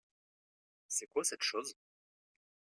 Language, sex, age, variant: French, male, 30-39, Français de métropole